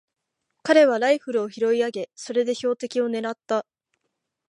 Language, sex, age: Japanese, female, under 19